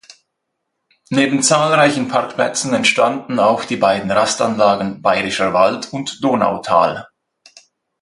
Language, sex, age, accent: German, male, 40-49, Schweizerdeutsch